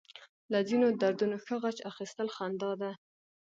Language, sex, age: Pashto, female, 19-29